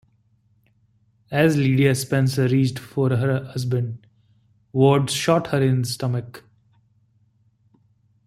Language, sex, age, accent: English, male, 19-29, India and South Asia (India, Pakistan, Sri Lanka)